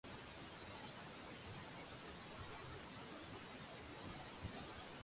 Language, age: Cantonese, 19-29